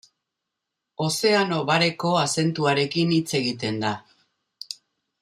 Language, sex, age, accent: Basque, female, 60-69, Mendebalekoa (Araba, Bizkaia, Gipuzkoako mendebaleko herri batzuk)